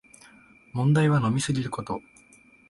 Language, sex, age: Japanese, male, 19-29